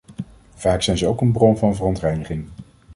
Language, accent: Dutch, Nederlands Nederlands